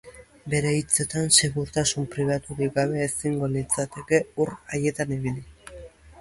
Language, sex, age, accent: Basque, male, under 19, Erdialdekoa edo Nafarra (Gipuzkoa, Nafarroa)